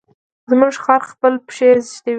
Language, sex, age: Pashto, female, under 19